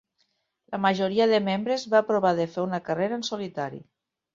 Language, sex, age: Catalan, female, 50-59